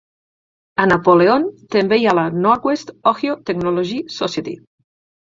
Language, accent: Catalan, Empordanès